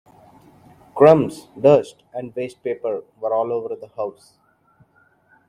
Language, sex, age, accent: English, male, 19-29, India and South Asia (India, Pakistan, Sri Lanka)